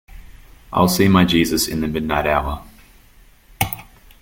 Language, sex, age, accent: English, male, 19-29, Australian English